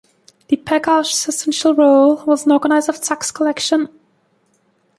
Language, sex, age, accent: English, female, 19-29, England English